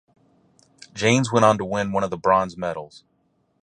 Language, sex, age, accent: English, male, 40-49, United States English